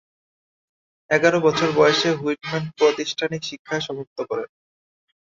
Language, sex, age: Bengali, male, 19-29